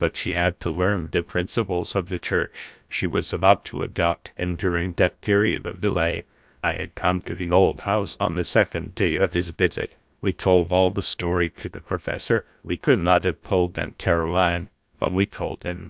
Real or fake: fake